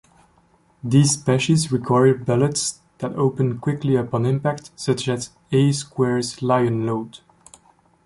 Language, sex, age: English, male, 19-29